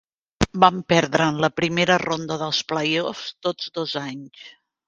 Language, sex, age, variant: Catalan, female, 50-59, Central